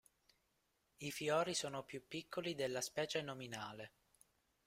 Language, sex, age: Italian, male, 19-29